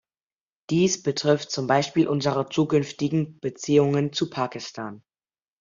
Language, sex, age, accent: German, male, under 19, Deutschland Deutsch